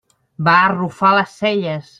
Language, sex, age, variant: Catalan, male, 30-39, Central